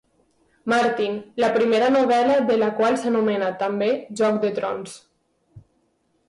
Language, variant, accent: Catalan, Valencià meridional, valencià